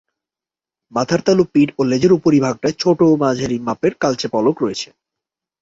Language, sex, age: Bengali, male, 19-29